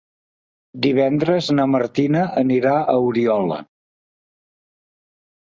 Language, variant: Catalan, Central